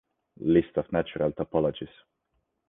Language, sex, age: English, male, 19-29